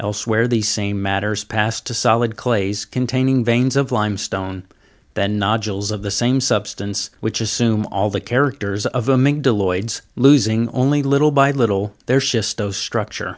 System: none